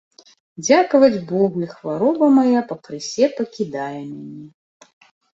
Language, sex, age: Belarusian, female, 40-49